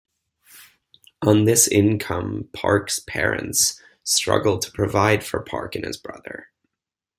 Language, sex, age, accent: English, male, 19-29, United States English